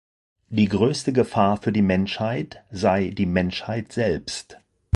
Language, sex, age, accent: German, male, 50-59, Deutschland Deutsch